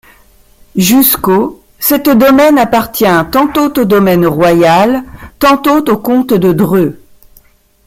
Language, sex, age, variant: French, female, 50-59, Français de métropole